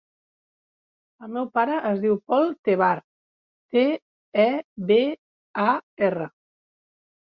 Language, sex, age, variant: Catalan, female, 40-49, Central